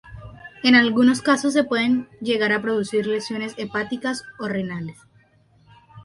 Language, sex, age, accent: Spanish, female, 19-29, Caribe: Cuba, Venezuela, Puerto Rico, República Dominicana, Panamá, Colombia caribeña, México caribeño, Costa del golfo de México